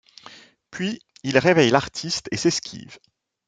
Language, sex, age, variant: French, male, 50-59, Français de métropole